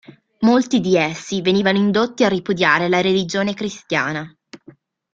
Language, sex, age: Italian, female, 19-29